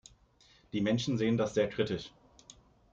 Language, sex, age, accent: German, male, 19-29, Deutschland Deutsch